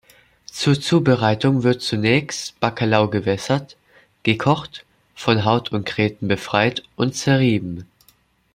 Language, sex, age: German, male, under 19